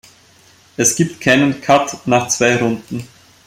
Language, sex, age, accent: German, male, 19-29, Österreichisches Deutsch